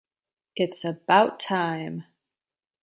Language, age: English, under 19